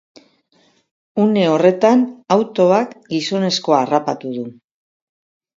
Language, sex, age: Basque, female, 60-69